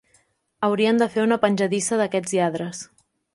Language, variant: Catalan, Central